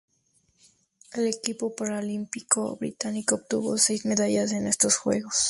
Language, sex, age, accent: Spanish, female, 19-29, México